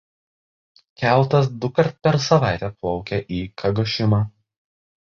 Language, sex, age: Lithuanian, male, 19-29